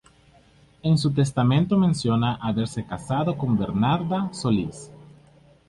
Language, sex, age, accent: Spanish, male, 19-29, América central